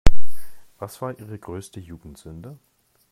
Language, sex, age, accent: German, male, 40-49, Deutschland Deutsch